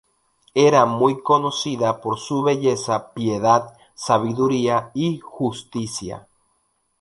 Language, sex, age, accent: Spanish, male, 19-29, Andino-Pacífico: Colombia, Perú, Ecuador, oeste de Bolivia y Venezuela andina